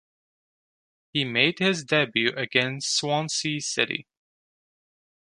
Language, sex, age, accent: English, male, 19-29, United States English